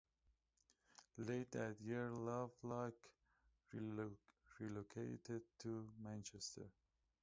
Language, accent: English, United States English